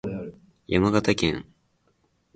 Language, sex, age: Japanese, male, under 19